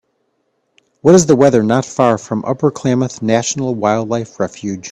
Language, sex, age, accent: English, male, 40-49, United States English